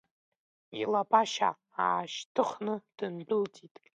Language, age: Abkhazian, under 19